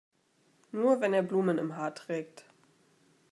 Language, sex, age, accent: German, female, 19-29, Deutschland Deutsch